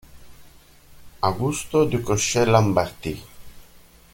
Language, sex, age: Italian, male, 50-59